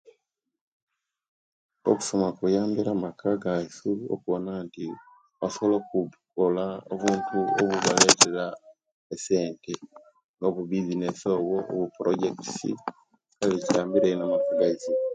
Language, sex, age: Kenyi, male, 30-39